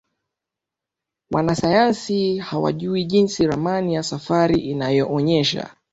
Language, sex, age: Swahili, male, 19-29